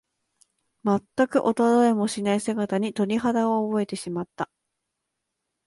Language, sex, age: Japanese, female, 19-29